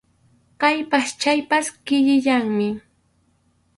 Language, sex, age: Arequipa-La Unión Quechua, female, 19-29